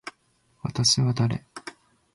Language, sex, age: Japanese, male, 19-29